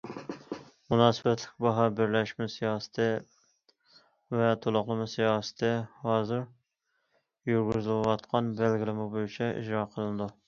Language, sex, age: Uyghur, female, 30-39